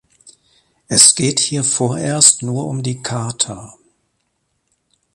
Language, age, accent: German, 40-49, Deutschland Deutsch